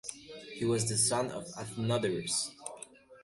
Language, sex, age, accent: English, male, 19-29, United States English